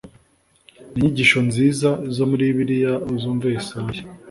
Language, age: Kinyarwanda, 30-39